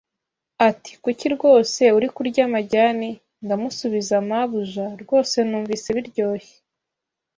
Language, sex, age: Kinyarwanda, female, 19-29